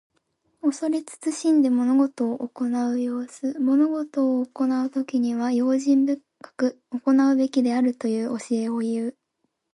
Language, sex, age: Japanese, female, 19-29